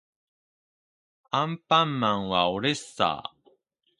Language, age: Japanese, 19-29